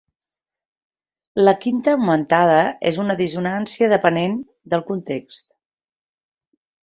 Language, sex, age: Catalan, female, 40-49